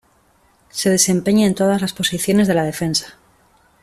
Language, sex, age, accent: Spanish, female, 30-39, España: Norte peninsular (Asturias, Castilla y León, Cantabria, País Vasco, Navarra, Aragón, La Rioja, Guadalajara, Cuenca)